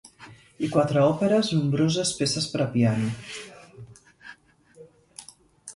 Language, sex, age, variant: Catalan, female, 50-59, Central